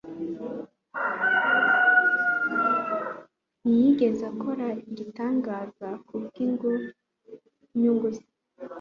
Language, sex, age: Kinyarwanda, female, 19-29